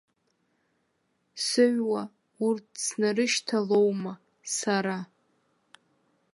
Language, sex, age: Abkhazian, female, under 19